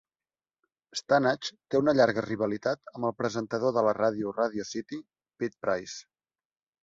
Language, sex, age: Catalan, male, 19-29